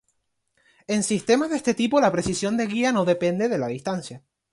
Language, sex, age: Spanish, male, 19-29